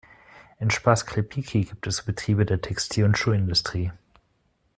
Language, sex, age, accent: German, male, 30-39, Deutschland Deutsch